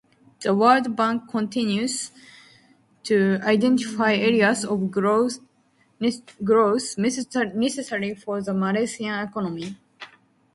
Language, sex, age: English, female, under 19